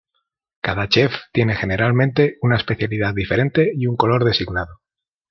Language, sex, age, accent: Spanish, male, 30-39, España: Centro-Sur peninsular (Madrid, Toledo, Castilla-La Mancha)